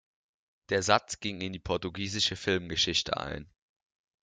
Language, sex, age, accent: German, male, under 19, Deutschland Deutsch